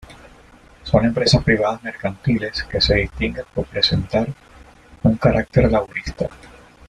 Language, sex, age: Spanish, male, 30-39